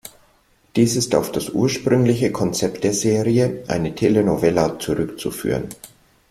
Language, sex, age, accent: German, male, 60-69, Deutschland Deutsch